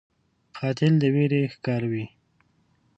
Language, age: Pashto, 30-39